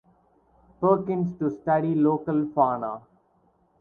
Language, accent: English, India and South Asia (India, Pakistan, Sri Lanka)